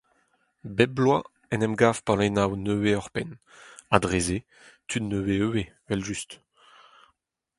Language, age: Breton, 30-39